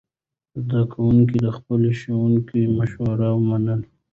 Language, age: Pashto, 19-29